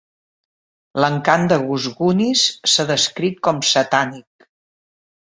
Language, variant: Catalan, Central